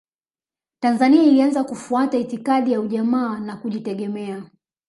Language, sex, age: Swahili, male, 19-29